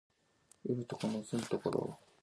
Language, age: Seri, 19-29